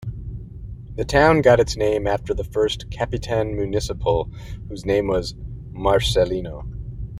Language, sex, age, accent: English, male, 30-39, United States English